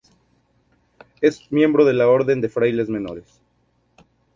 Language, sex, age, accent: Spanish, male, 19-29, México